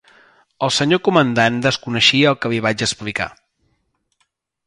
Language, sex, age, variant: Catalan, male, 50-59, Central